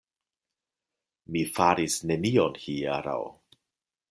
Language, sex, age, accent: Esperanto, male, 50-59, Internacia